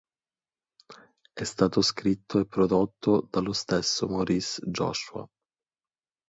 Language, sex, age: Italian, male, 19-29